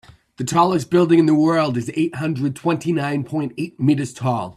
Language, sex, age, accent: English, male, 30-39, United States English